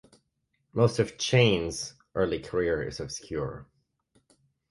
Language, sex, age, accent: English, male, 30-39, United States English